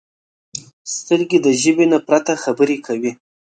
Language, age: Pashto, 30-39